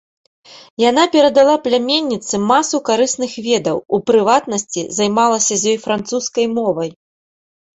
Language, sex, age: Belarusian, female, 30-39